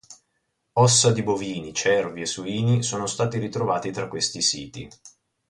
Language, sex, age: Italian, male, 30-39